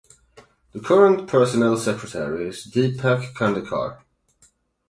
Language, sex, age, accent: English, male, 19-29, United States English; England English